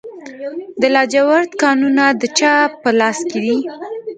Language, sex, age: Pashto, female, under 19